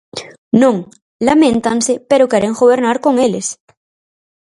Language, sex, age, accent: Galician, female, under 19, Atlántico (seseo e gheada)